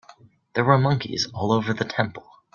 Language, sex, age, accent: English, male, under 19, Canadian English